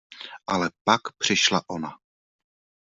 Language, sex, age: Czech, male, 30-39